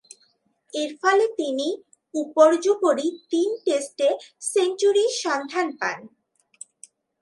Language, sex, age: Bengali, female, under 19